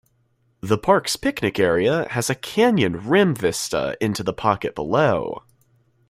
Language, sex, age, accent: English, male, under 19, United States English